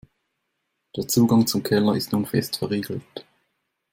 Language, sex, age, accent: German, male, 19-29, Schweizerdeutsch